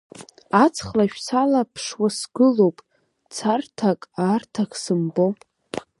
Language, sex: Abkhazian, female